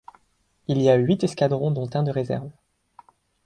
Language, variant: French, Français de métropole